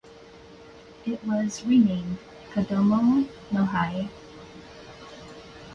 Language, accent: English, United States English